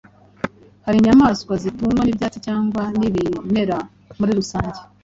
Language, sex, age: Kinyarwanda, female, 40-49